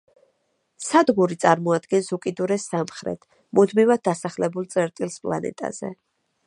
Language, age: Georgian, 30-39